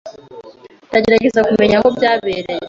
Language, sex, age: Kinyarwanda, female, 19-29